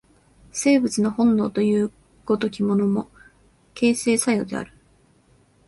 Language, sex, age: Japanese, female, 19-29